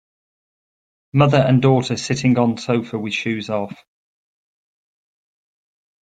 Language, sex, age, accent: English, male, 40-49, England English